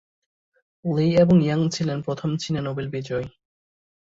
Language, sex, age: Bengali, male, 19-29